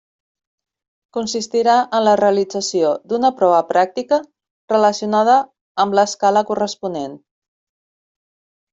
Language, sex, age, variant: Catalan, female, 40-49, Central